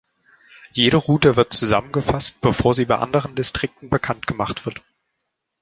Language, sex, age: German, male, 19-29